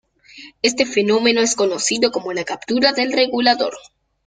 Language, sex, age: Spanish, male, under 19